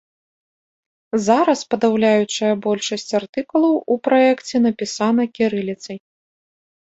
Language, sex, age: Belarusian, female, 19-29